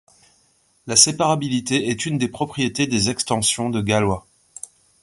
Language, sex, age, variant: French, male, 40-49, Français de métropole